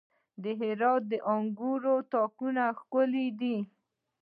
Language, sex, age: Pashto, female, 19-29